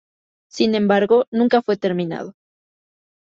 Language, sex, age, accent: Spanish, female, 19-29, México